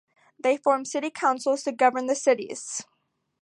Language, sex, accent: English, female, United States English